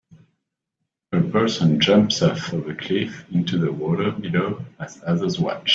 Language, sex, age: English, male, 19-29